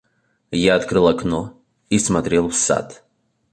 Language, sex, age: Russian, male, 19-29